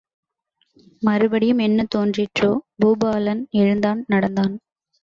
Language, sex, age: Tamil, female, under 19